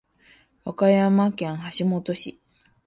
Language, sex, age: Japanese, female, 19-29